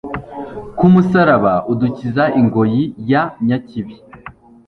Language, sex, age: Kinyarwanda, male, 19-29